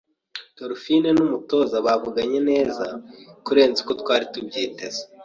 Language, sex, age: Kinyarwanda, male, 19-29